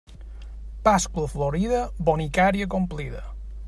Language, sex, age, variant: Catalan, male, 40-49, Balear